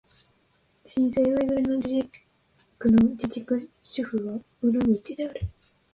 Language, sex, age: Japanese, female, 19-29